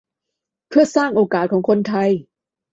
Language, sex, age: Thai, female, 30-39